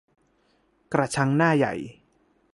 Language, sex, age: Thai, male, 19-29